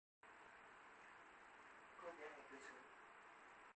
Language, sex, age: Vietnamese, male, 19-29